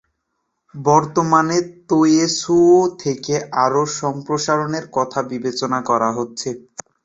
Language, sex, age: Bengali, male, 19-29